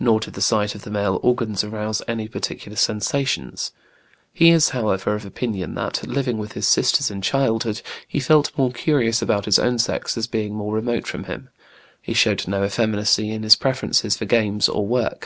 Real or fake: real